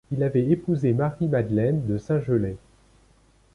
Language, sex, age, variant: French, male, 40-49, Français de métropole